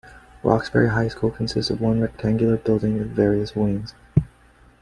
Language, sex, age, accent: English, male, 30-39, United States English